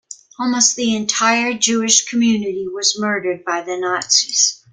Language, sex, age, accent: English, female, 70-79, United States English